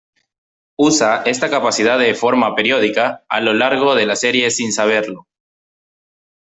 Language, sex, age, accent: Spanish, male, 19-29, Andino-Pacífico: Colombia, Perú, Ecuador, oeste de Bolivia y Venezuela andina